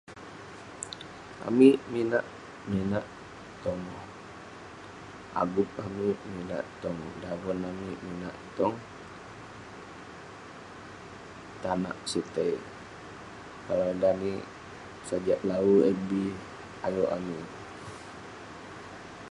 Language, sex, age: Western Penan, male, 19-29